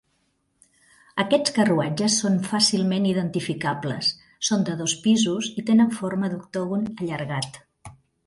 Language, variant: Catalan, Central